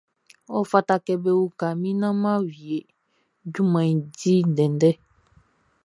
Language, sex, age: Baoulé, female, 19-29